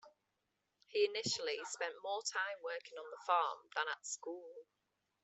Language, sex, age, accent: English, female, 30-39, England English